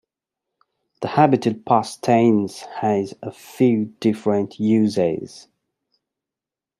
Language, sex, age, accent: English, male, 30-39, United States English